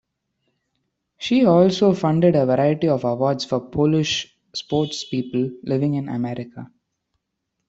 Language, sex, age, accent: English, male, 19-29, India and South Asia (India, Pakistan, Sri Lanka)